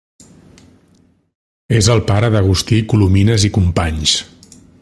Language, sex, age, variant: Catalan, male, 40-49, Central